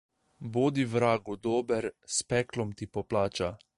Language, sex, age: Slovenian, male, 19-29